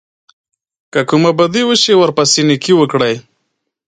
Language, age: Pashto, 19-29